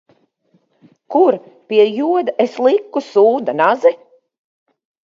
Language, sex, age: Latvian, female, 40-49